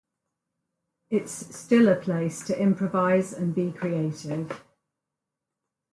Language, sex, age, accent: English, female, 60-69, England English